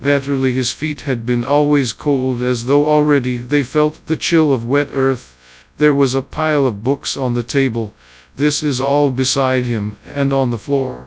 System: TTS, FastPitch